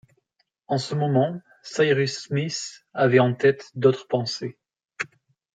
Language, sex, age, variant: French, male, 19-29, Français de métropole